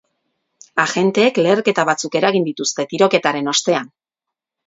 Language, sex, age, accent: Basque, female, 40-49, Erdialdekoa edo Nafarra (Gipuzkoa, Nafarroa)